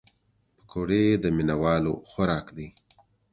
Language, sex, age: Pashto, male, 30-39